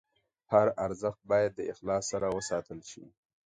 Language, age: Pashto, 30-39